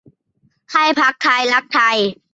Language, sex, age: Thai, male, 30-39